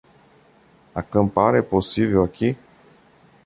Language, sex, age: Portuguese, male, 30-39